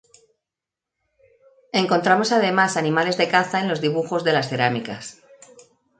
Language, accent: Spanish, España: Centro-Sur peninsular (Madrid, Toledo, Castilla-La Mancha)